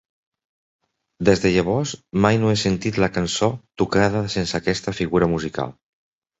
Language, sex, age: Catalan, male, 40-49